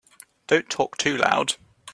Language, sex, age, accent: English, male, under 19, England English